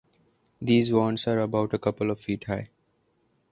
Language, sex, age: English, male, 19-29